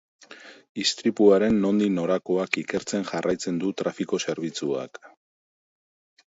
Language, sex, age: Basque, male, 50-59